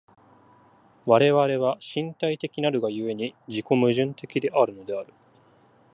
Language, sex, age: Japanese, male, under 19